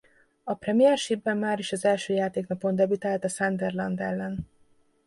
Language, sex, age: Hungarian, female, 19-29